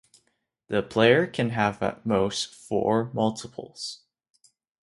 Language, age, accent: English, under 19, Canadian English